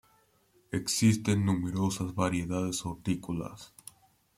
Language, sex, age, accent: Spanish, male, under 19, Andino-Pacífico: Colombia, Perú, Ecuador, oeste de Bolivia y Venezuela andina